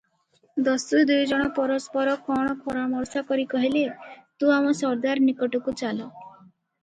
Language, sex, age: Odia, female, 19-29